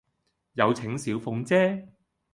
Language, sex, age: Cantonese, male, 30-39